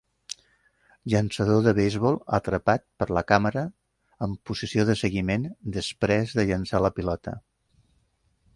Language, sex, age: Catalan, male, 70-79